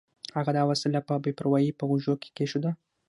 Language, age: Pashto, under 19